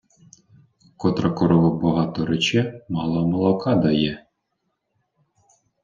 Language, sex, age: Ukrainian, male, 30-39